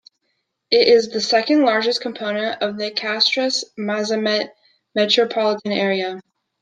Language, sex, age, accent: English, male, 19-29, United States English